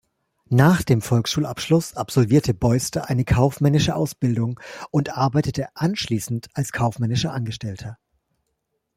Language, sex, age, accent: German, male, 40-49, Deutschland Deutsch